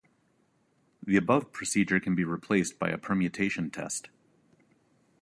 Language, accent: English, United States English